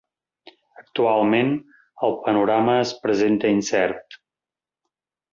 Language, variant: Catalan, Central